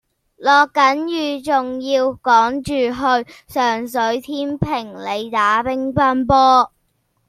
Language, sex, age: Cantonese, male, under 19